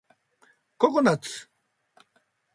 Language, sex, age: Japanese, male, 60-69